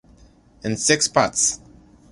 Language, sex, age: English, male, 19-29